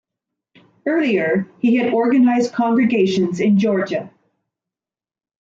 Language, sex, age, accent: English, female, 40-49, Canadian English